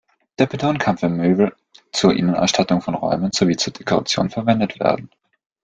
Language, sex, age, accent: German, male, 19-29, Österreichisches Deutsch